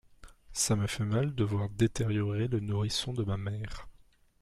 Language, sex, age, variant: French, male, 19-29, Français de métropole